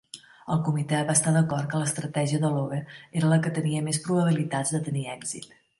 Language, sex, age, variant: Catalan, female, 50-59, Central